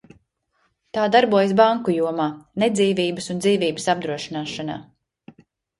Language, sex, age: Latvian, female, 30-39